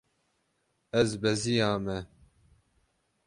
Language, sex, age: Kurdish, male, 30-39